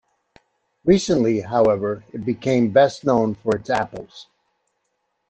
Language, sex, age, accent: English, male, 60-69, United States English